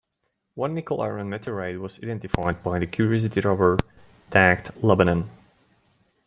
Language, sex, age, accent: English, male, 30-39, United States English